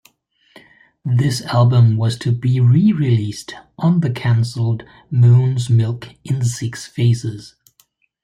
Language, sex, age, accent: English, male, 40-49, England English